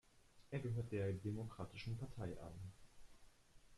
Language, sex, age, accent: German, male, 19-29, Deutschland Deutsch